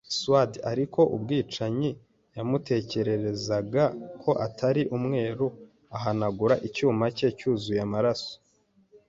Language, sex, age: Kinyarwanda, male, 19-29